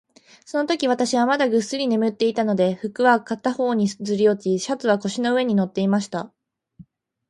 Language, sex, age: Japanese, female, 19-29